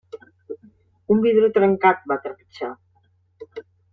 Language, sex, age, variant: Catalan, female, 60-69, Central